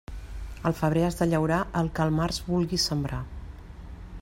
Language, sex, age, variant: Catalan, female, 50-59, Central